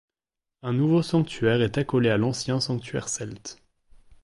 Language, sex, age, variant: French, male, 19-29, Français de métropole